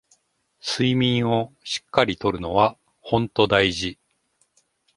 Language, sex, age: Japanese, male, 50-59